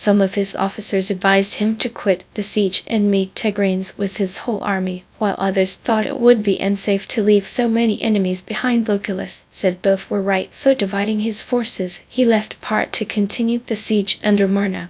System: TTS, GradTTS